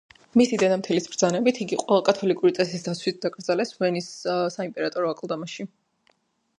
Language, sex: Georgian, female